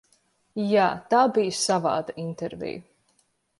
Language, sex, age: Latvian, female, 19-29